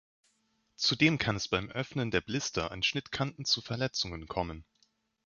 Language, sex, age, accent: German, male, 19-29, Deutschland Deutsch